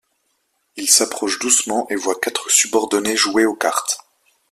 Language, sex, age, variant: French, male, 19-29, Français de métropole